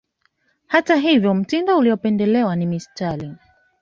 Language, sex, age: Swahili, female, 19-29